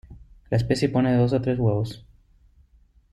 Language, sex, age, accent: Spanish, male, 30-39, Chileno: Chile, Cuyo